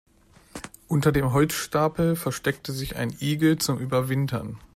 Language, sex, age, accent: German, male, 19-29, Deutschland Deutsch